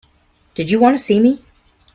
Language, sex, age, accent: English, female, 50-59, United States English